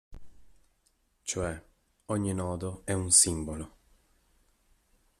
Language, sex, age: Italian, male, 19-29